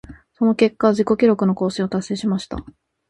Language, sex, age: Japanese, female, 19-29